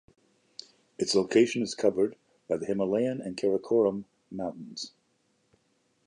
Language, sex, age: English, male, 70-79